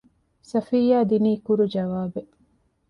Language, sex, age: Divehi, female, 40-49